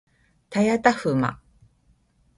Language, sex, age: Japanese, female, 50-59